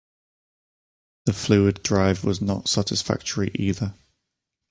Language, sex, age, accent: English, male, 30-39, England English